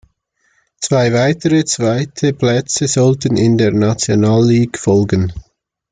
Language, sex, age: German, male, 19-29